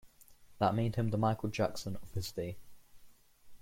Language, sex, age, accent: English, male, under 19, England English